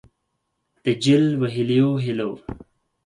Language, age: Pashto, 30-39